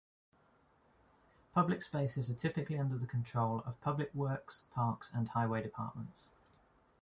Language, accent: English, England English